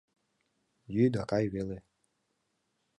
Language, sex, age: Mari, male, 19-29